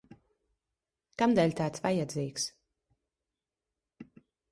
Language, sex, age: Latvian, female, 30-39